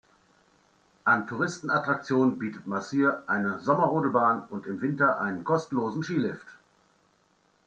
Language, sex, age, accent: German, male, 50-59, Deutschland Deutsch